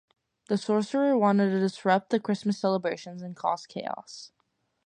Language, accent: English, United States English